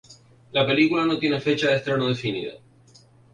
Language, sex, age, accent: Spanish, male, 19-29, España: Islas Canarias